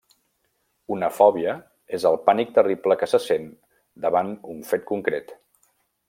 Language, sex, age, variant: Catalan, male, 50-59, Central